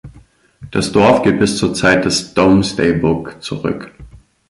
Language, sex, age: German, male, 19-29